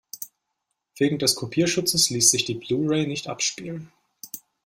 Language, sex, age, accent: German, male, 19-29, Deutschland Deutsch